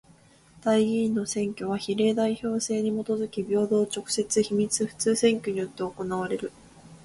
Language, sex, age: Japanese, female, 19-29